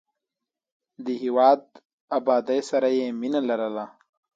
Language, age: Pashto, 19-29